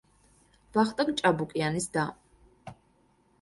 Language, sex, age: Georgian, female, 19-29